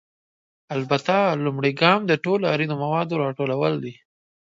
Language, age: Pashto, 19-29